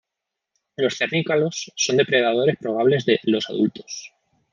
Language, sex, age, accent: Spanish, male, 19-29, España: Centro-Sur peninsular (Madrid, Toledo, Castilla-La Mancha)